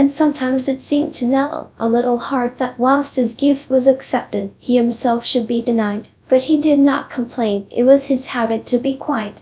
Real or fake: fake